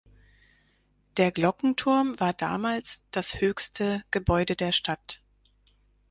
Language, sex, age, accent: German, female, 30-39, Deutschland Deutsch